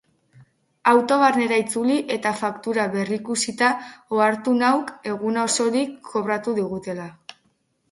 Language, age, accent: Basque, under 19, Mendebalekoa (Araba, Bizkaia, Gipuzkoako mendebaleko herri batzuk)